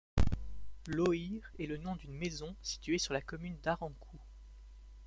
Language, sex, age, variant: French, male, 19-29, Français de métropole